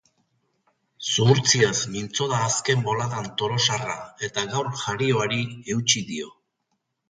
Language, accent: Basque, Mendebalekoa (Araba, Bizkaia, Gipuzkoako mendebaleko herri batzuk)